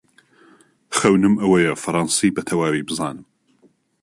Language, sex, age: Central Kurdish, male, 30-39